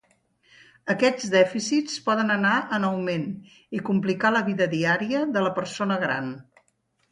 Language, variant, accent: Catalan, Central, central